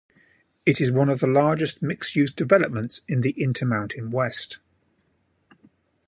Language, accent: English, England English